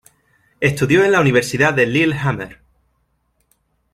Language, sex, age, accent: Spanish, male, 30-39, España: Sur peninsular (Andalucia, Extremadura, Murcia)